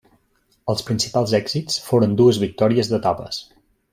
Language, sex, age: Catalan, male, 40-49